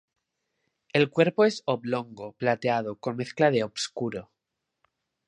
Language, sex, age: Spanish, male, 19-29